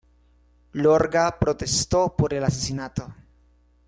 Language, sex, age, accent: Spanish, male, 19-29, Caribe: Cuba, Venezuela, Puerto Rico, República Dominicana, Panamá, Colombia caribeña, México caribeño, Costa del golfo de México